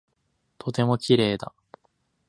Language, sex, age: Japanese, male, 19-29